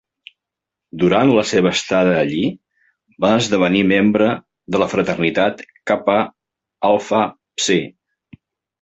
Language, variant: Catalan, Central